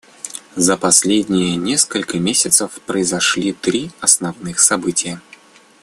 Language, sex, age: Russian, male, 19-29